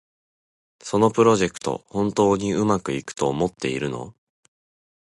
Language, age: Japanese, 19-29